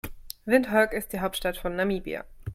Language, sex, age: German, female, 30-39